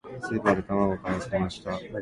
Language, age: Japanese, under 19